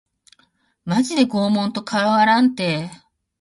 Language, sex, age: Japanese, female, 40-49